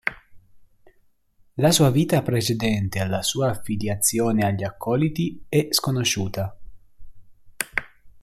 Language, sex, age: Italian, male, 19-29